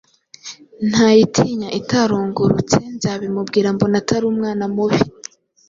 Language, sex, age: Kinyarwanda, female, 19-29